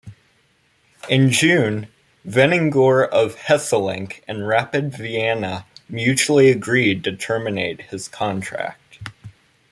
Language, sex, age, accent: English, male, under 19, United States English